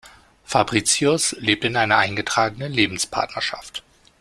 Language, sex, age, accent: German, male, 19-29, Deutschland Deutsch